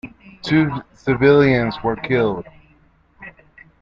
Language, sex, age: English, male, 19-29